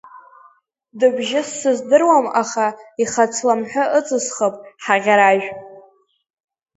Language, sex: Abkhazian, female